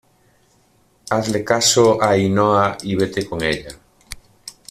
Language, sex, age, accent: Spanish, male, 50-59, España: Norte peninsular (Asturias, Castilla y León, Cantabria, País Vasco, Navarra, Aragón, La Rioja, Guadalajara, Cuenca)